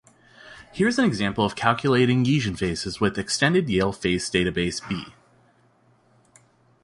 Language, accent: English, United States English